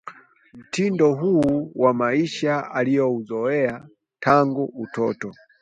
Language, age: Swahili, 19-29